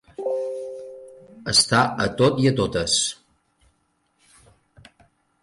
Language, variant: Catalan, Central